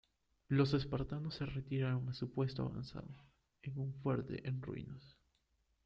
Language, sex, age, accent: Spanish, male, 19-29, Andino-Pacífico: Colombia, Perú, Ecuador, oeste de Bolivia y Venezuela andina